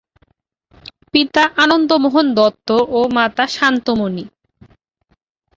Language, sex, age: Bengali, female, 19-29